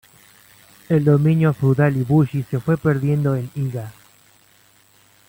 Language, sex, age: Spanish, male, 19-29